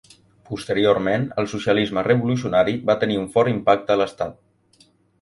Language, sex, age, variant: Catalan, male, under 19, Central